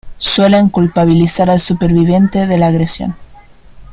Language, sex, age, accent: Spanish, female, under 19, Chileno: Chile, Cuyo